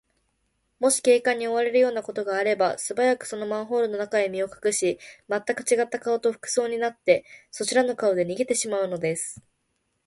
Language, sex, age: Japanese, female, 19-29